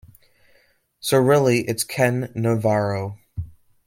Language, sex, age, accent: English, male, under 19, United States English